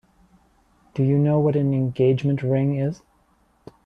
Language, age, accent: English, 19-29, United States English